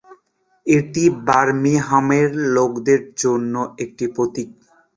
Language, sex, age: Bengali, male, 19-29